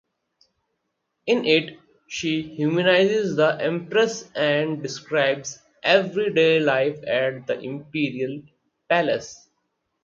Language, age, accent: English, 19-29, India and South Asia (India, Pakistan, Sri Lanka)